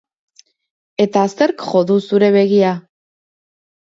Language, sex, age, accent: Basque, female, 30-39, Erdialdekoa edo Nafarra (Gipuzkoa, Nafarroa)